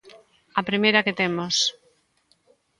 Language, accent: Galician, Normativo (estándar)